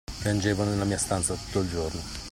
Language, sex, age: Italian, male, 50-59